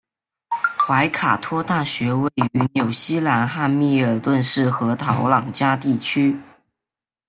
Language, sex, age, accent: Chinese, male, under 19, 出生地：湖南省